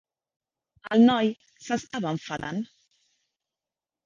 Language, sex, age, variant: Catalan, female, 40-49, Central